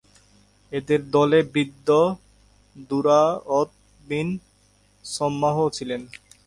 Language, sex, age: Bengali, male, 19-29